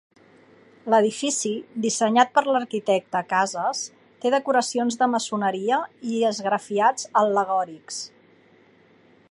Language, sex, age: Catalan, female, 40-49